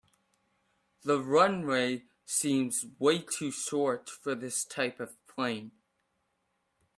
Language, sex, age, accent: English, male, under 19, United States English